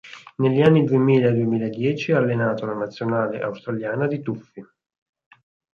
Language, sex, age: Italian, male, 19-29